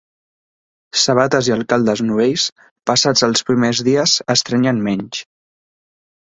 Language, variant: Catalan, Central